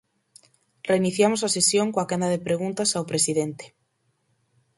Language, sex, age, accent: Galician, female, 19-29, Normativo (estándar)